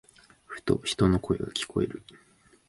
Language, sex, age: Japanese, male, 19-29